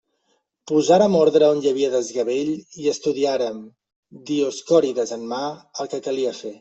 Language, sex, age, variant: Catalan, male, 30-39, Central